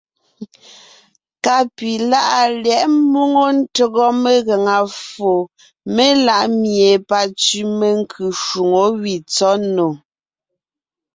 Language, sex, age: Ngiemboon, female, 30-39